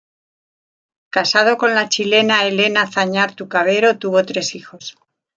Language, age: Spanish, 60-69